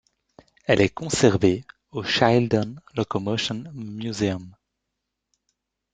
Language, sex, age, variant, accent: French, male, 19-29, Français d'Europe, Français de Belgique